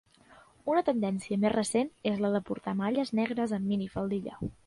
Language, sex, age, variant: Catalan, female, 19-29, Central